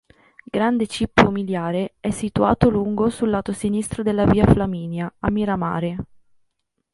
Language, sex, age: Italian, female, 30-39